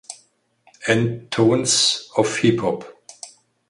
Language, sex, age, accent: German, male, 60-69, Deutschland Deutsch